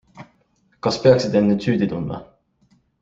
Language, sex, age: Estonian, male, 19-29